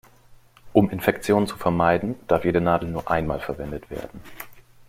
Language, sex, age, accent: German, male, 30-39, Deutschland Deutsch